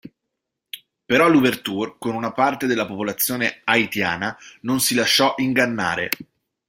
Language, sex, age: Italian, male, 30-39